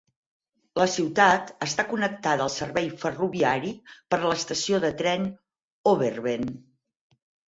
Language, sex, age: Catalan, female, 50-59